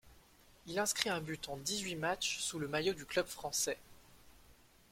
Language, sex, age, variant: French, male, 19-29, Français de métropole